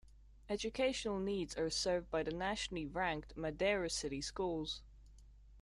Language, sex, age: English, female, under 19